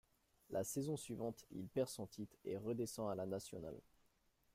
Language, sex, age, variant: French, male, 30-39, Français de métropole